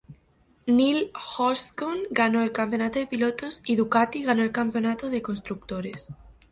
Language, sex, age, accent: Spanish, female, 19-29, España: Centro-Sur peninsular (Madrid, Toledo, Castilla-La Mancha)